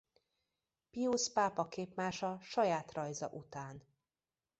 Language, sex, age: Hungarian, female, 30-39